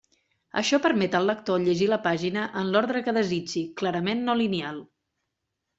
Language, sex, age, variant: Catalan, female, 40-49, Central